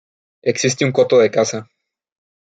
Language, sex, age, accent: Spanish, male, under 19, México